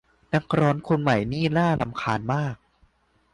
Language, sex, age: Thai, male, 19-29